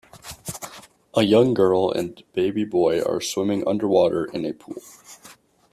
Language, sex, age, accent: English, male, 19-29, United States English